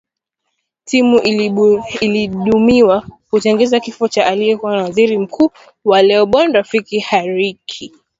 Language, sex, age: Swahili, female, 19-29